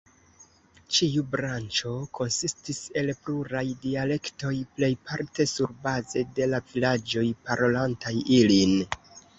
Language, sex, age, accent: Esperanto, female, 19-29, Internacia